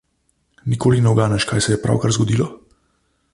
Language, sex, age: Slovenian, male, 30-39